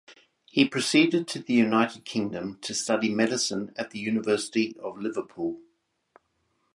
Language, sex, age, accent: English, male, 50-59, Australian English